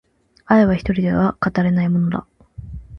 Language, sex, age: Japanese, female, 19-29